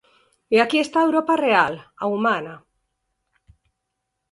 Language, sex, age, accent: Galician, female, 50-59, Normativo (estándar)